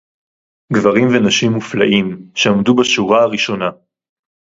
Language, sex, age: Hebrew, male, 19-29